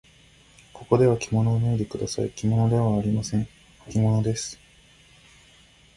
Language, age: Japanese, 19-29